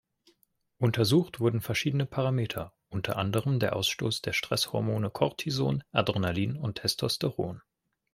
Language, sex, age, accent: German, male, 19-29, Deutschland Deutsch